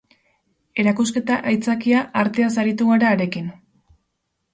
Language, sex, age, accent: Basque, female, 19-29, Erdialdekoa edo Nafarra (Gipuzkoa, Nafarroa)